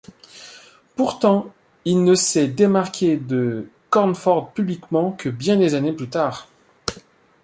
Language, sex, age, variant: French, male, 40-49, Français de métropole